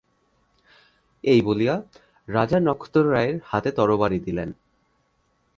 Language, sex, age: Bengali, male, 19-29